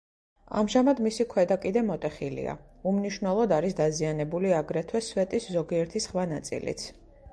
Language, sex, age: Georgian, female, 30-39